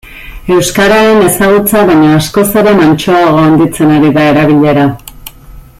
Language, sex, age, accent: Basque, female, 40-49, Erdialdekoa edo Nafarra (Gipuzkoa, Nafarroa)